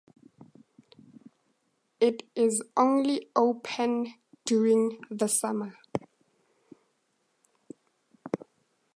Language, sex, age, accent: English, female, 19-29, Southern African (South Africa, Zimbabwe, Namibia)